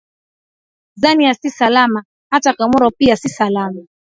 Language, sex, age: Swahili, female, 19-29